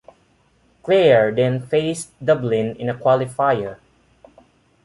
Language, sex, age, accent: English, male, 19-29, Filipino